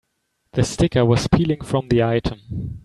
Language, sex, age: English, male, 19-29